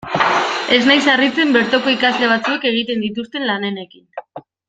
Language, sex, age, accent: Basque, male, under 19, Mendebalekoa (Araba, Bizkaia, Gipuzkoako mendebaleko herri batzuk)